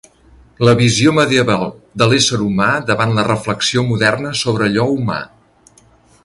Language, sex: Catalan, male